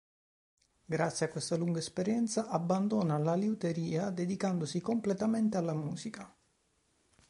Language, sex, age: Italian, male, 30-39